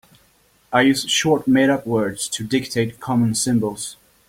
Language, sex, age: English, male, 30-39